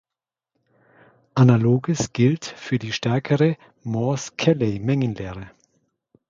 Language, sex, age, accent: German, male, 40-49, Deutschland Deutsch